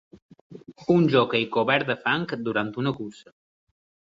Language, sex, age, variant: Catalan, male, 30-39, Balear